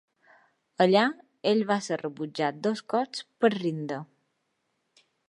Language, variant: Catalan, Balear